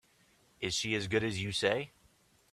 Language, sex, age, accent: English, male, 40-49, United States English